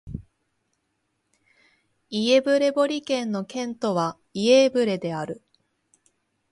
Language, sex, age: Japanese, female, 30-39